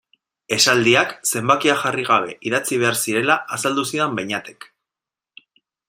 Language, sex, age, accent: Basque, male, 30-39, Mendebalekoa (Araba, Bizkaia, Gipuzkoako mendebaleko herri batzuk)